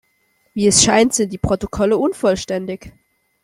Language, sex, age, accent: German, male, under 19, Deutschland Deutsch